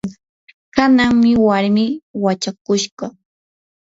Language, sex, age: Yanahuanca Pasco Quechua, female, 19-29